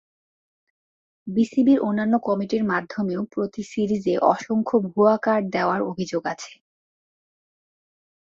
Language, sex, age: Bengali, female, 19-29